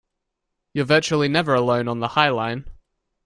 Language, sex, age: English, male, 19-29